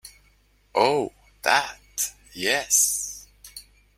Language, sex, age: English, male, 40-49